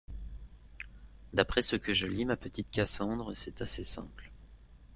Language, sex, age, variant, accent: French, male, 19-29, Français d'Europe, Français de Belgique